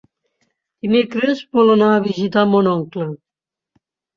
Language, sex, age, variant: Catalan, female, 70-79, Central